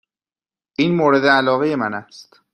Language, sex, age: Persian, male, 30-39